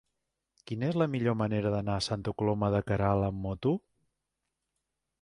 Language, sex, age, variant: Catalan, male, 50-59, Central